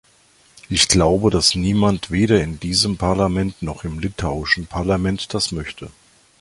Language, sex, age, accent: German, male, 50-59, Deutschland Deutsch